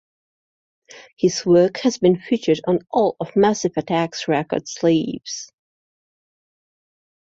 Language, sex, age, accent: English, female, 40-49, England English